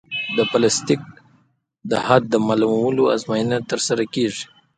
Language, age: Pashto, 19-29